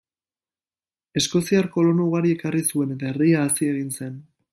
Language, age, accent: Basque, 19-29, Mendebalekoa (Araba, Bizkaia, Gipuzkoako mendebaleko herri batzuk)